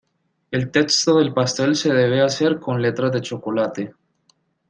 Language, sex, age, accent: Spanish, male, 30-39, Caribe: Cuba, Venezuela, Puerto Rico, República Dominicana, Panamá, Colombia caribeña, México caribeño, Costa del golfo de México